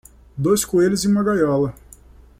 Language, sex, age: Portuguese, male, 19-29